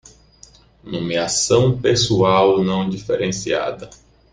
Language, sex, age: Portuguese, male, 30-39